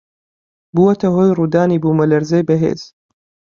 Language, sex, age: Central Kurdish, male, 19-29